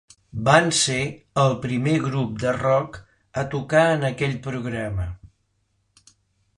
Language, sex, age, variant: Catalan, male, 60-69, Central